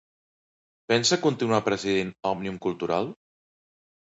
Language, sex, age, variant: Catalan, male, 40-49, Central